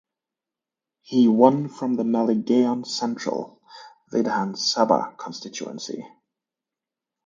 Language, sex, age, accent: English, male, 30-39, United States English